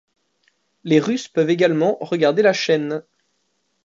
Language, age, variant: French, 19-29, Français de métropole